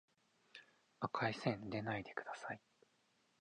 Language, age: Japanese, 19-29